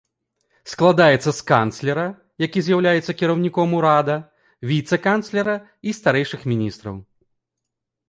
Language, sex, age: Belarusian, male, 30-39